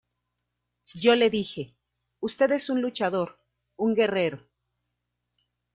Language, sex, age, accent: Spanish, female, 40-49, México